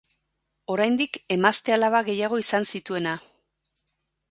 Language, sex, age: Basque, female, 40-49